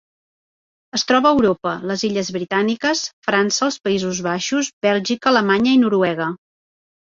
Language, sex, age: Catalan, female, 40-49